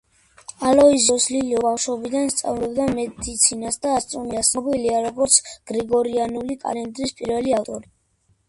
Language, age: Georgian, under 19